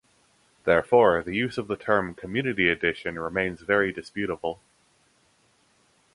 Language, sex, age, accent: English, male, 19-29, United States English